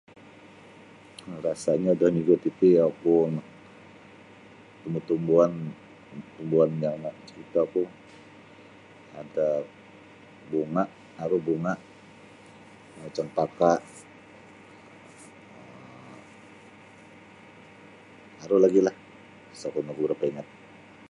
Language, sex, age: Sabah Bisaya, male, 40-49